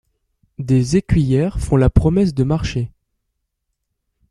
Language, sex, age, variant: French, male, 19-29, Français de métropole